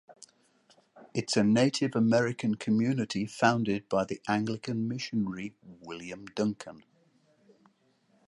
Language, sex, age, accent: English, male, 70-79, England English